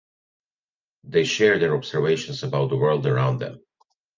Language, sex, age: English, male, 50-59